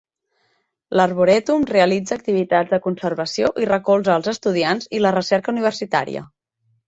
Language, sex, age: Catalan, female, 30-39